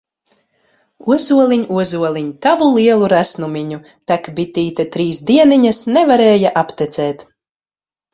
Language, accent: Latvian, Latgaliešu